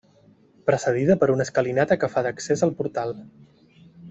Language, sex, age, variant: Catalan, male, 30-39, Central